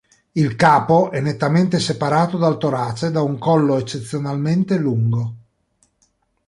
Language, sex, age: Italian, male, 40-49